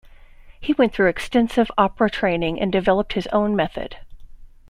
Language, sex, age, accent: English, female, 50-59, United States English